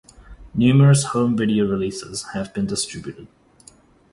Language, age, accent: English, 19-29, New Zealand English